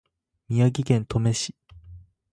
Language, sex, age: Japanese, male, under 19